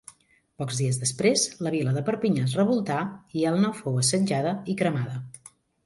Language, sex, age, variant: Catalan, female, 40-49, Central